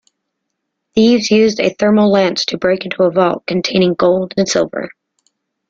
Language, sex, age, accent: English, female, 30-39, United States English